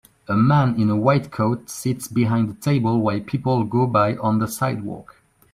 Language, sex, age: English, male, 19-29